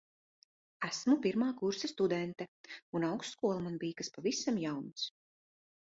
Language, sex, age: Latvian, female, 30-39